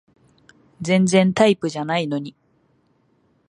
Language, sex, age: Japanese, female, 19-29